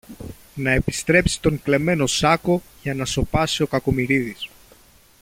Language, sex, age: Greek, male, 30-39